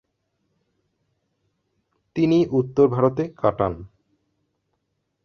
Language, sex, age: Bengali, male, 30-39